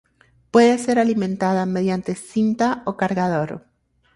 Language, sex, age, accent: Spanish, female, 19-29, Caribe: Cuba, Venezuela, Puerto Rico, República Dominicana, Panamá, Colombia caribeña, México caribeño, Costa del golfo de México